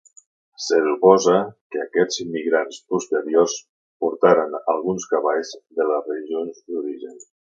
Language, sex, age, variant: Catalan, male, 70-79, Central